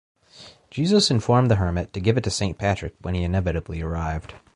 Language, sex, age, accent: English, male, 19-29, United States English